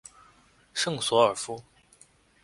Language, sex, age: Chinese, male, 19-29